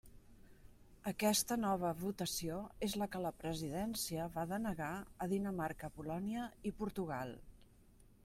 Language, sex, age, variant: Catalan, female, 50-59, Central